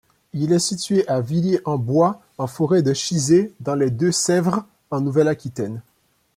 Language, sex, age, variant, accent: French, male, 30-39, Français des départements et régions d'outre-mer, Français de Guadeloupe